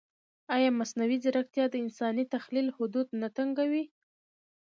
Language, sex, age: Pashto, female, under 19